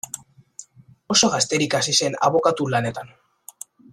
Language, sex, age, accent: Basque, male, under 19, Erdialdekoa edo Nafarra (Gipuzkoa, Nafarroa)